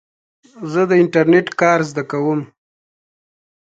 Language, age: Pashto, 30-39